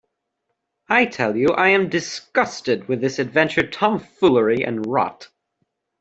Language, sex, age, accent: English, male, under 19, United States English